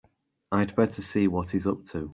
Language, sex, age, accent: English, male, 30-39, England English